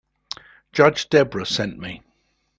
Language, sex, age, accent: English, male, 70-79, England English